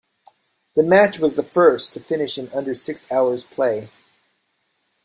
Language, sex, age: English, male, 50-59